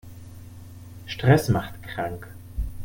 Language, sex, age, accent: German, male, 40-49, Deutschland Deutsch